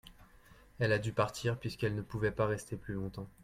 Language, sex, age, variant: French, male, 30-39, Français de métropole